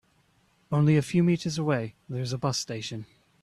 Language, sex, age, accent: English, male, 30-39, United States English